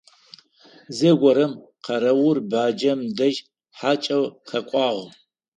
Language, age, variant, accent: Adyghe, 60-69, Адыгабзэ (Кирил, пстэумэ зэдыряе), Кıэмгуй (Çemguy)